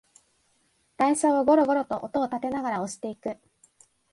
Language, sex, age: Japanese, female, 19-29